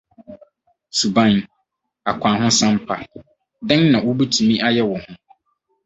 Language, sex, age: Akan, male, 30-39